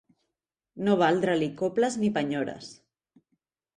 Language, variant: Catalan, Central